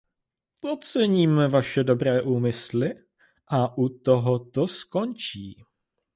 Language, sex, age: Czech, male, 19-29